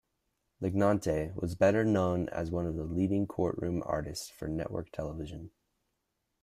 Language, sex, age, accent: English, male, under 19, United States English